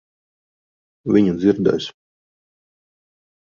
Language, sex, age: Latvian, male, 40-49